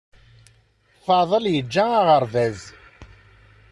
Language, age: Kabyle, 40-49